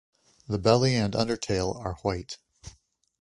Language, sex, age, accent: English, male, 30-39, United States English